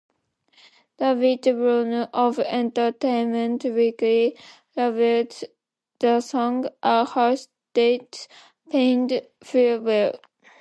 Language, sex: English, female